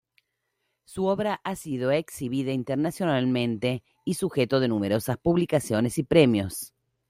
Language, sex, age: Spanish, female, 50-59